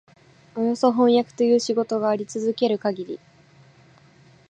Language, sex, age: Japanese, female, 19-29